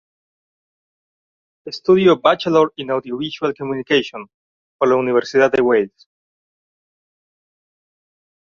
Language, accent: Spanish, México